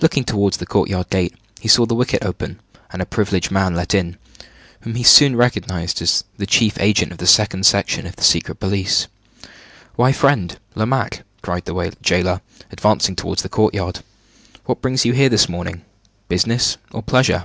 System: none